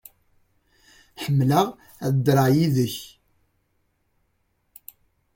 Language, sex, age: Kabyle, male, 19-29